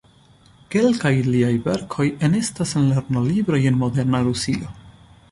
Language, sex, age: Esperanto, male, 19-29